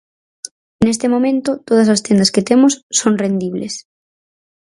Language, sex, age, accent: Galician, female, under 19, Atlántico (seseo e gheada)